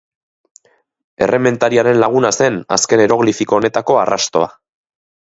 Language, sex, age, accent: Basque, male, 30-39, Mendebalekoa (Araba, Bizkaia, Gipuzkoako mendebaleko herri batzuk)